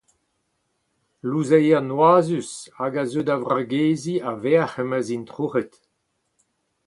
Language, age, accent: Breton, 70-79, Leoneg